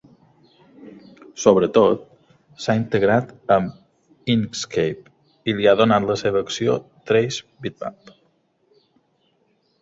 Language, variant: Catalan, Balear